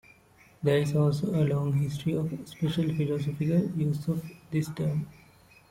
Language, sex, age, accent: English, male, 19-29, India and South Asia (India, Pakistan, Sri Lanka)